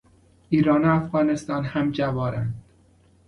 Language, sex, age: Persian, male, 30-39